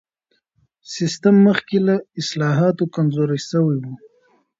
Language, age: Pashto, 30-39